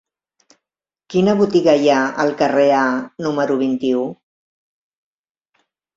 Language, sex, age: Catalan, female, 60-69